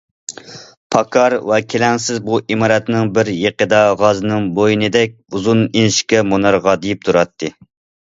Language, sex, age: Uyghur, male, 30-39